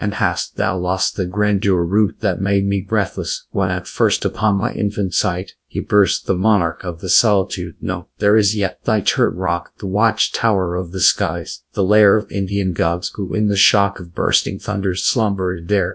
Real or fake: fake